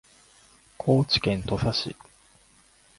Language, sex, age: Japanese, male, 30-39